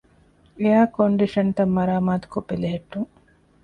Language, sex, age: Divehi, female, 40-49